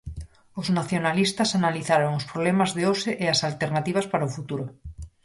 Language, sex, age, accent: Galician, female, 30-39, Normativo (estándar)